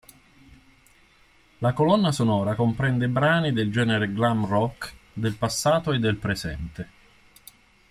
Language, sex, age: Italian, male, 50-59